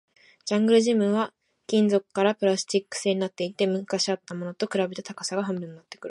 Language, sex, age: Japanese, female, 19-29